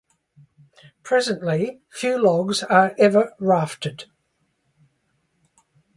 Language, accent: English, Australian English